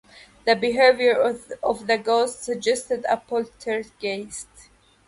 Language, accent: English, United States English